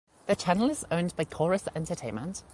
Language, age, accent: English, 19-29, England English